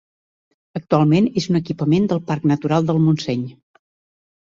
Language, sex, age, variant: Catalan, female, 60-69, Central